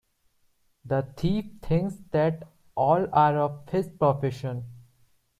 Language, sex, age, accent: English, male, 19-29, India and South Asia (India, Pakistan, Sri Lanka)